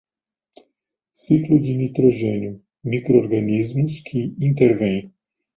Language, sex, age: Portuguese, male, 50-59